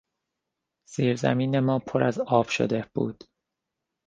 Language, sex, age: Persian, male, 30-39